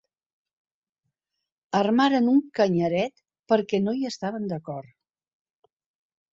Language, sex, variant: Catalan, female, Central